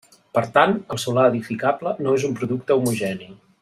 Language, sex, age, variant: Catalan, male, 40-49, Central